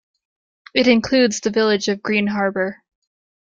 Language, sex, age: English, female, 30-39